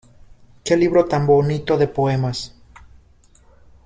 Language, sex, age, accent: Spanish, male, 30-39, México